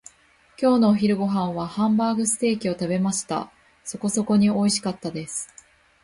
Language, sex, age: Japanese, female, 19-29